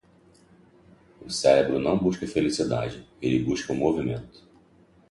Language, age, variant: Portuguese, 40-49, Portuguese (Brasil)